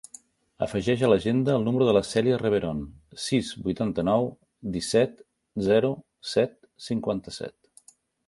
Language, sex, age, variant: Catalan, male, 50-59, Central